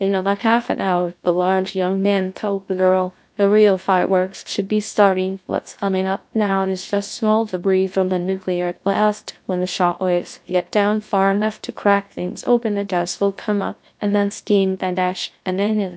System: TTS, GlowTTS